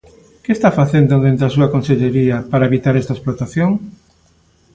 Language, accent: Galician, Normativo (estándar)